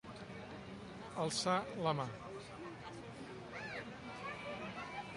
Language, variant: Catalan, Central